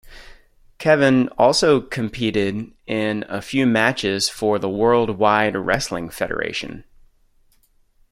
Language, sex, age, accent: English, male, 30-39, United States English